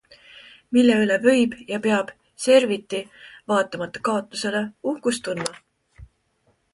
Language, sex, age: Estonian, female, 19-29